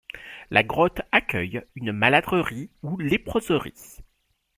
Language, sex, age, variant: French, male, 40-49, Français de métropole